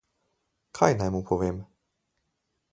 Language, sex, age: Slovenian, male, 40-49